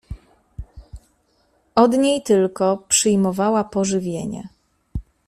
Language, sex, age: Polish, female, 30-39